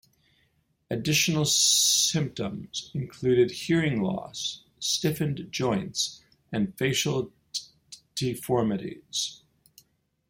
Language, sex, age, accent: English, male, 50-59, United States English